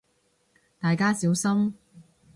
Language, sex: Cantonese, female